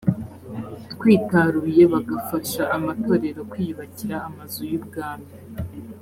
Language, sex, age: Kinyarwanda, female, under 19